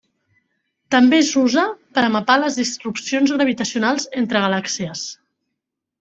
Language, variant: Catalan, Central